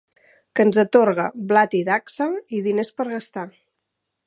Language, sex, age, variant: Catalan, female, 50-59, Central